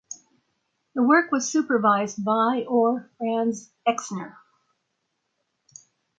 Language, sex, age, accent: English, female, 80-89, United States English